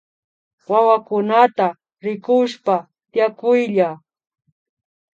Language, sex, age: Imbabura Highland Quichua, female, 30-39